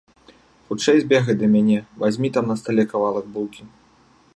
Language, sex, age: Belarusian, male, 30-39